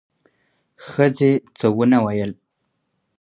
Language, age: Pashto, 30-39